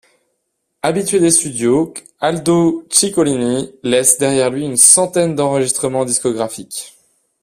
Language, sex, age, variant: French, male, 19-29, Français de métropole